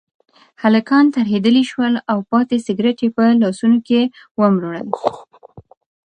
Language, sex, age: Pashto, female, 19-29